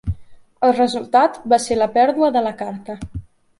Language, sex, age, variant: Catalan, female, 19-29, Central